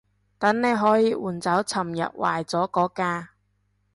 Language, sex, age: Cantonese, female, 19-29